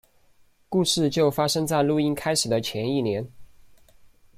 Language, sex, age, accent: Chinese, male, 19-29, 出生地：四川省